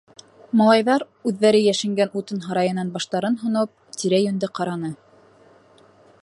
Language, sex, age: Bashkir, female, 19-29